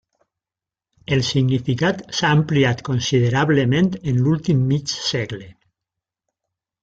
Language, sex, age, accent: Catalan, male, 60-69, valencià